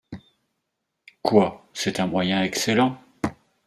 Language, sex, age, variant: French, male, 50-59, Français de métropole